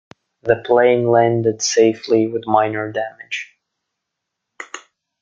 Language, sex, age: English, male, 30-39